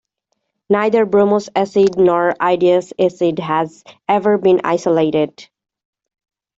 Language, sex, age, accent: English, female, 19-29, England English